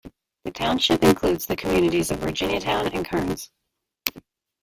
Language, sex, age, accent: English, female, 40-49, United States English